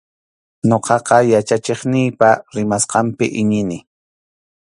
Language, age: Arequipa-La Unión Quechua, 30-39